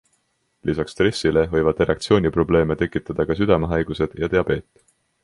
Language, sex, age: Estonian, male, 19-29